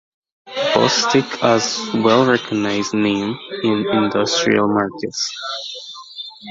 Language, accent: English, West Indies and Bermuda (Bahamas, Bermuda, Jamaica, Trinidad)